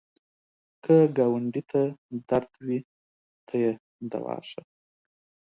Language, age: Pashto, 30-39